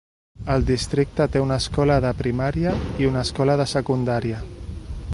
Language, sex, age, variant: Catalan, male, 40-49, Central